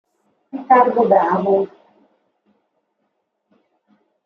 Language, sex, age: Italian, female, 40-49